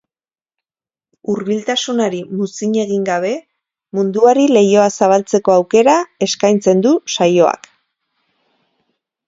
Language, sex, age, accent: Basque, female, 40-49, Mendebalekoa (Araba, Bizkaia, Gipuzkoako mendebaleko herri batzuk)